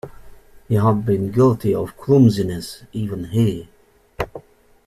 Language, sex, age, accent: English, male, 40-49, England English